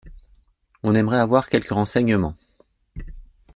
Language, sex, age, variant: French, male, 40-49, Français de métropole